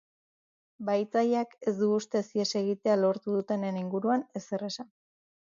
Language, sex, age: Basque, female, 30-39